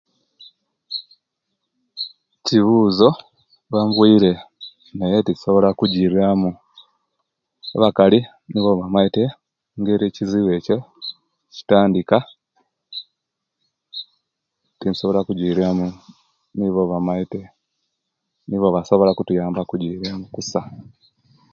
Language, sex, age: Kenyi, male, 40-49